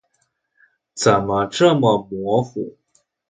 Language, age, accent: Chinese, 19-29, 出生地：江苏省